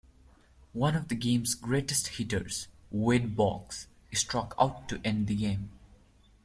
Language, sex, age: English, male, 19-29